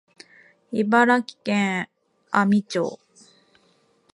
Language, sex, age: Japanese, female, 30-39